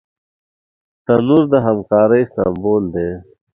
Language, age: Pashto, 30-39